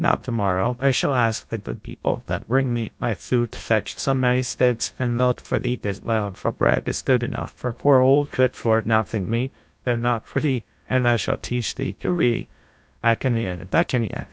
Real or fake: fake